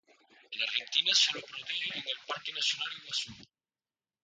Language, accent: Spanish, España: Islas Canarias